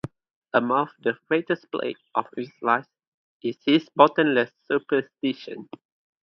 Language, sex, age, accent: English, male, 19-29, Malaysian English